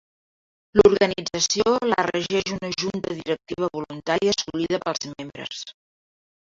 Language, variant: Catalan, Central